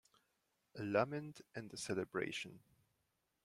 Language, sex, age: English, male, 30-39